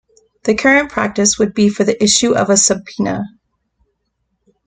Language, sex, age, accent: English, female, 40-49, United States English